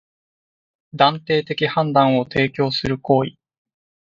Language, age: Japanese, 19-29